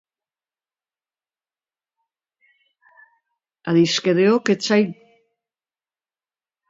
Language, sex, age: Basque, female, 70-79